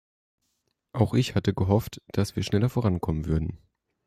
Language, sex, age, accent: German, male, 19-29, Deutschland Deutsch